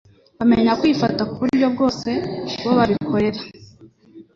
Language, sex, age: Kinyarwanda, male, under 19